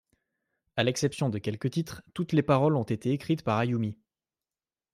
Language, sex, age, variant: French, male, 19-29, Français de métropole